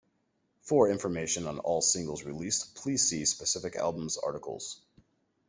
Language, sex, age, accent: English, male, 30-39, United States English